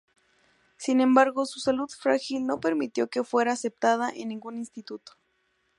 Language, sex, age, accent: Spanish, female, 19-29, México